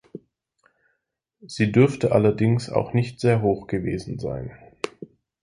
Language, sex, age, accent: German, male, 30-39, Deutschland Deutsch